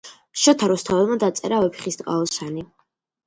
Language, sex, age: Georgian, female, under 19